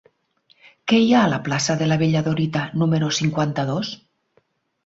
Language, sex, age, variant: Catalan, female, 50-59, Nord-Occidental